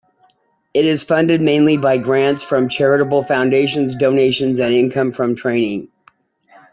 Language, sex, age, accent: English, female, 50-59, United States English